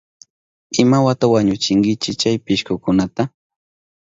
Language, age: Southern Pastaza Quechua, 30-39